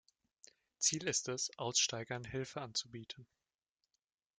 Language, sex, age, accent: German, male, 19-29, Deutschland Deutsch